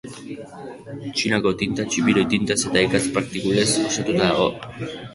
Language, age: Basque, under 19